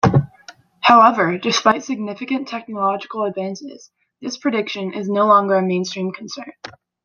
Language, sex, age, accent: English, female, 19-29, United States English